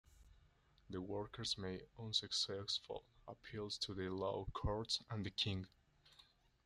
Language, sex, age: English, male, 19-29